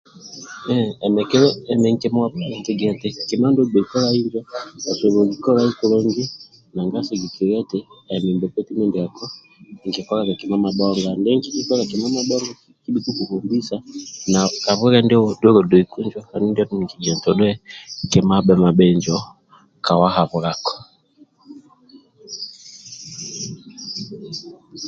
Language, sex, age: Amba (Uganda), male, 30-39